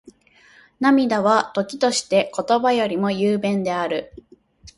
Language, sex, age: Japanese, female, 19-29